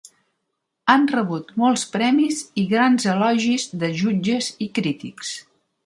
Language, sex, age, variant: Catalan, female, 60-69, Central